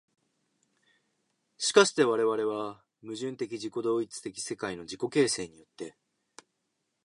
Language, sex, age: Japanese, male, under 19